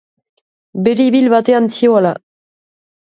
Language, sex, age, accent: Basque, female, 19-29, Nafar-lapurtarra edo Zuberotarra (Lapurdi, Nafarroa Beherea, Zuberoa)